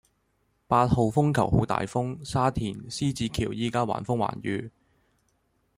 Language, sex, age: Cantonese, male, 19-29